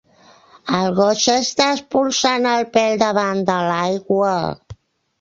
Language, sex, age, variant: Catalan, female, 60-69, Central